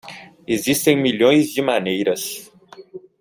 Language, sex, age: Portuguese, male, 19-29